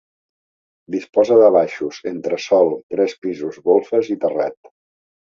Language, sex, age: Catalan, female, 60-69